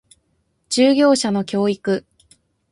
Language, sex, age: Japanese, female, 19-29